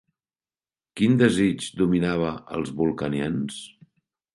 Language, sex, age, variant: Catalan, male, 50-59, Central